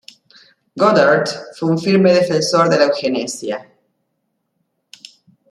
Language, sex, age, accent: Spanish, female, 50-59, Rioplatense: Argentina, Uruguay, este de Bolivia, Paraguay